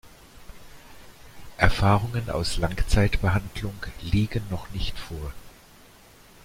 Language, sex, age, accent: German, male, 60-69, Deutschland Deutsch